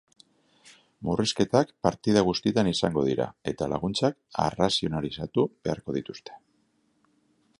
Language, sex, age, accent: Basque, male, 40-49, Mendebalekoa (Araba, Bizkaia, Gipuzkoako mendebaleko herri batzuk)